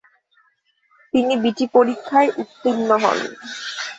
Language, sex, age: Bengali, female, 19-29